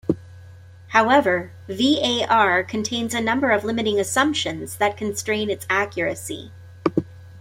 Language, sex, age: English, female, 40-49